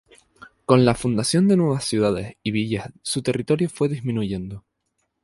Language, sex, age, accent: Spanish, male, 19-29, España: Islas Canarias